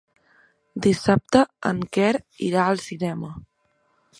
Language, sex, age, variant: Catalan, female, 19-29, Central